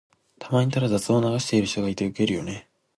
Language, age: Japanese, 19-29